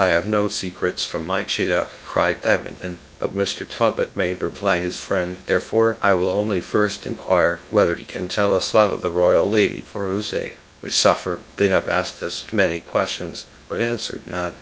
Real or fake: fake